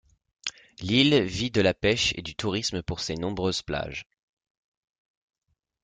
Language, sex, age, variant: French, male, 30-39, Français de métropole